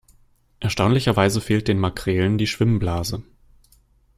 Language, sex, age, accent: German, male, 19-29, Deutschland Deutsch